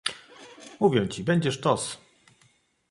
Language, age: Polish, 40-49